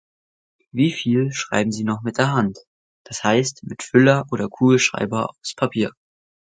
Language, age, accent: German, under 19, Deutschland Deutsch